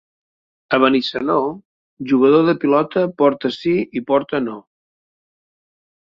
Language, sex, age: Catalan, male, 60-69